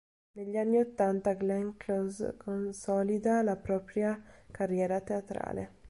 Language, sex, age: Italian, male, 19-29